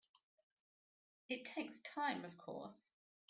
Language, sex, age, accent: English, female, 50-59, England English